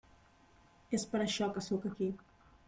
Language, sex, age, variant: Catalan, female, 30-39, Central